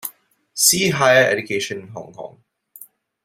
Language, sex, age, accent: English, male, 19-29, Singaporean English